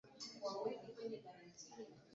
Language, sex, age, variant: Swahili, male, 30-39, Kiswahili cha Bara ya Kenya